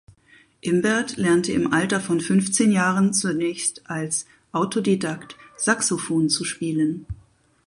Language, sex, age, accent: German, female, 40-49, Deutschland Deutsch